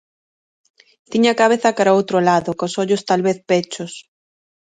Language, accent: Galician, Oriental (común en zona oriental)